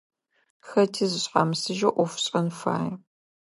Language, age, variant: Adyghe, 40-49, Адыгабзэ (Кирил, пстэумэ зэдыряе)